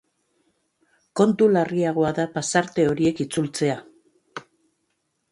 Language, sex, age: Basque, female, 50-59